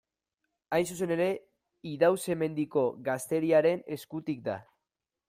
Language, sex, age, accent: Basque, male, 19-29, Mendebalekoa (Araba, Bizkaia, Gipuzkoako mendebaleko herri batzuk)